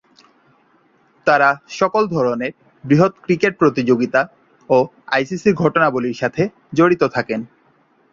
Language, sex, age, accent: Bengali, male, 19-29, প্রমিত